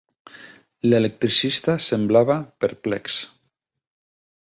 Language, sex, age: Catalan, male, 40-49